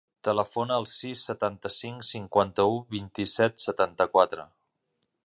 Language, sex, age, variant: Catalan, male, 50-59, Central